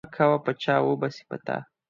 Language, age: Pashto, 19-29